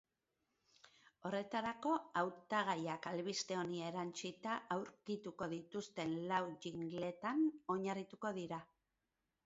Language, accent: Basque, Erdialdekoa edo Nafarra (Gipuzkoa, Nafarroa)